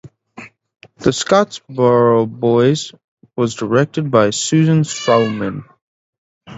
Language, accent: English, United States English